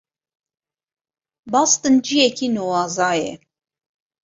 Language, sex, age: Kurdish, female, 30-39